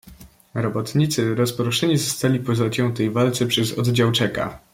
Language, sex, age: Polish, male, 19-29